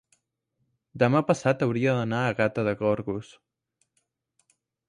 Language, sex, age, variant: Catalan, male, under 19, Central